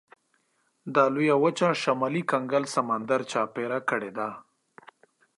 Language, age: Pashto, 30-39